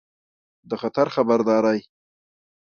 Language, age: Pashto, 30-39